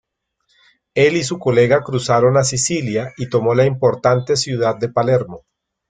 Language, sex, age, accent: Spanish, male, 30-39, Andino-Pacífico: Colombia, Perú, Ecuador, oeste de Bolivia y Venezuela andina